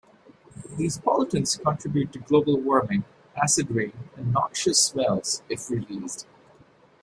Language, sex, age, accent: English, male, 30-39, India and South Asia (India, Pakistan, Sri Lanka)